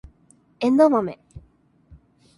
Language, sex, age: Japanese, female, under 19